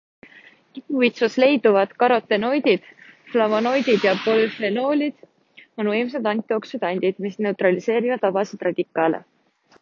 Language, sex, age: Estonian, female, 19-29